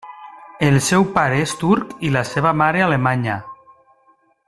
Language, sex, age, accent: Catalan, male, 40-49, valencià